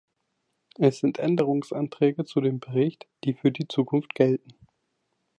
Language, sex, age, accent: German, male, 19-29, Deutschland Deutsch